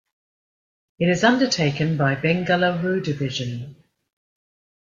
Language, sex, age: English, female, 50-59